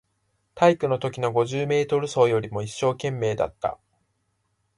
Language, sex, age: Japanese, male, 19-29